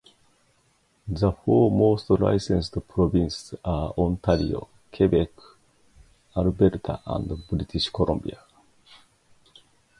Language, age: English, 50-59